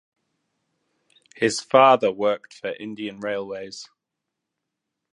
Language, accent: English, England English